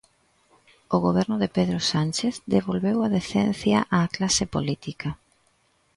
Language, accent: Galician, Central (gheada)